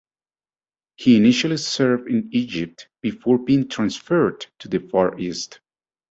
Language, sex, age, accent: English, male, 40-49, United States English